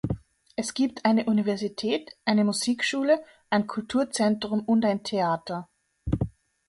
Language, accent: German, Österreichisches Deutsch